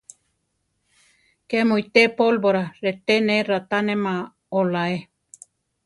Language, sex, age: Central Tarahumara, female, 50-59